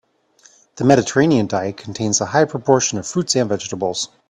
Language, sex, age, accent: English, male, 40-49, United States English